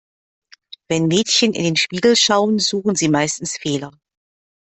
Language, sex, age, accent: German, female, 50-59, Deutschland Deutsch